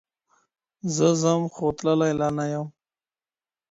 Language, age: Pashto, 19-29